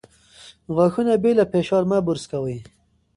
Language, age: Pashto, 19-29